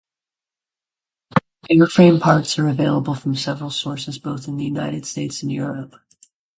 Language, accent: English, United States English